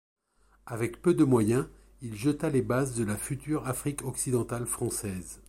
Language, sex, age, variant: French, male, 50-59, Français de métropole